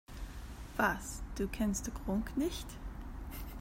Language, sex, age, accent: German, female, 30-39, Amerikanisches Deutsch